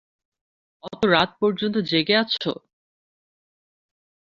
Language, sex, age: Bengali, male, under 19